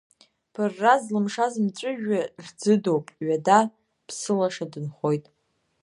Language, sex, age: Abkhazian, female, under 19